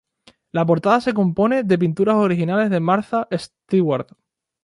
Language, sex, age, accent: Spanish, male, 19-29, España: Islas Canarias